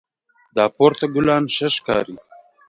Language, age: Pashto, 19-29